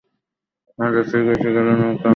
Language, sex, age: Bengali, male, under 19